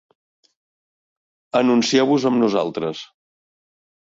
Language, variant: Catalan, Central